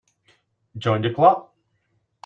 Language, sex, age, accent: English, male, 19-29, United States English